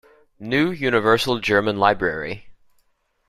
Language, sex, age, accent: English, male, 19-29, United States English